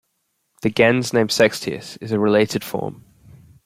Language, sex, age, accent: English, male, under 19, England English